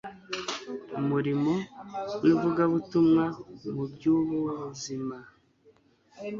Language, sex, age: Kinyarwanda, male, 30-39